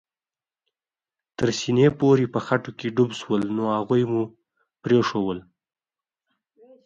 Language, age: Pashto, under 19